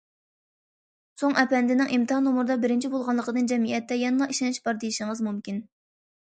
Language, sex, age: Uyghur, female, under 19